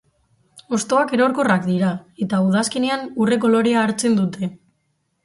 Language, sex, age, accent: Basque, female, 19-29, Mendebalekoa (Araba, Bizkaia, Gipuzkoako mendebaleko herri batzuk)